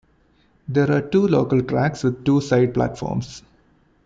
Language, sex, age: English, male, 19-29